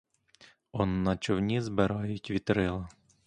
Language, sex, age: Ukrainian, male, 19-29